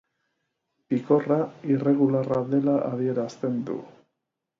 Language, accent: Basque, Erdialdekoa edo Nafarra (Gipuzkoa, Nafarroa)